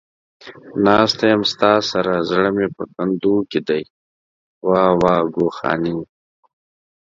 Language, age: Pashto, 19-29